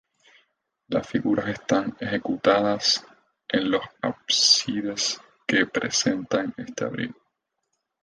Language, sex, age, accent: Spanish, male, 19-29, Caribe: Cuba, Venezuela, Puerto Rico, República Dominicana, Panamá, Colombia caribeña, México caribeño, Costa del golfo de México